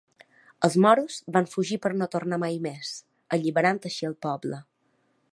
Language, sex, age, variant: Catalan, female, 30-39, Balear